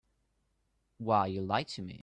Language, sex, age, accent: English, male, under 19, England English